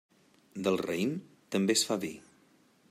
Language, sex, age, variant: Catalan, male, 40-49, Central